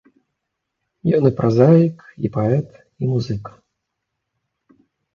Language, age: Belarusian, 40-49